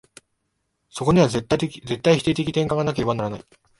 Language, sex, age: Japanese, male, 19-29